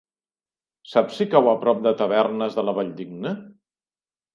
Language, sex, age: Catalan, male, 40-49